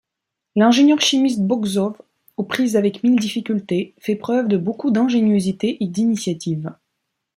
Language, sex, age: French, female, 30-39